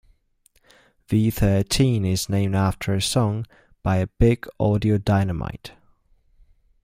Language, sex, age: English, male, 19-29